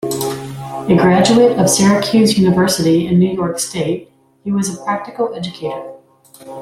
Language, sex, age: English, female, 50-59